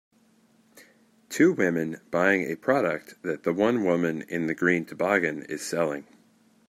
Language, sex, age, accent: English, male, 30-39, United States English